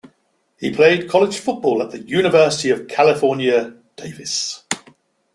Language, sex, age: English, male, 60-69